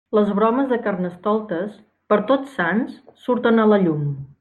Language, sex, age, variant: Catalan, female, 30-39, Central